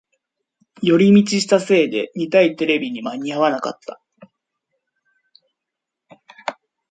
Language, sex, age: Japanese, male, 19-29